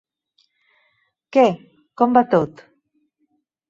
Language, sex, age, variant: Catalan, female, 50-59, Central